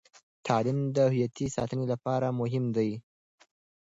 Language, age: Pashto, under 19